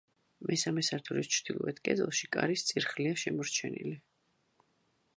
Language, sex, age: Georgian, female, 40-49